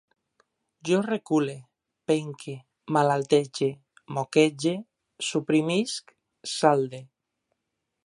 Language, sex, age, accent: Catalan, male, 19-29, valencià